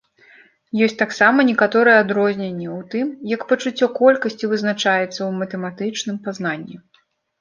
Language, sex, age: Belarusian, female, 40-49